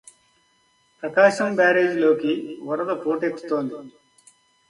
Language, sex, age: Telugu, male, 60-69